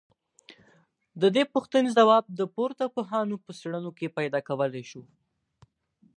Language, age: Pashto, under 19